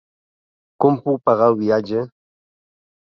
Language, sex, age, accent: Catalan, male, 70-79, valencià